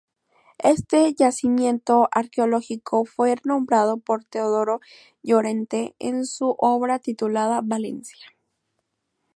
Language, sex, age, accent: Spanish, female, under 19, México